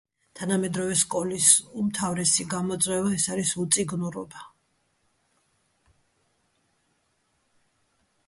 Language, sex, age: Georgian, female, 50-59